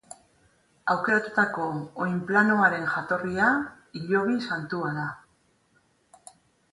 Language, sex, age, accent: Basque, female, 50-59, Erdialdekoa edo Nafarra (Gipuzkoa, Nafarroa)